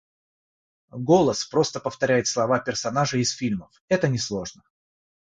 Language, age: Russian, 30-39